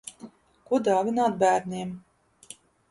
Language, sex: Latvian, female